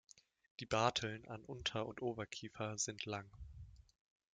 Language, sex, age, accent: German, male, 19-29, Deutschland Deutsch